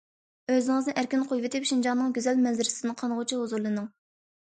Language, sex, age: Uyghur, female, under 19